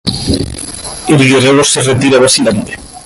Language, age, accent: Spanish, 19-29, España: Islas Canarias